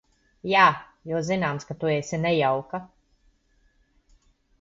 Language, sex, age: Latvian, female, 40-49